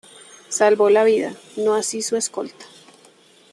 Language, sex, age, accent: Spanish, female, 30-39, Caribe: Cuba, Venezuela, Puerto Rico, República Dominicana, Panamá, Colombia caribeña, México caribeño, Costa del golfo de México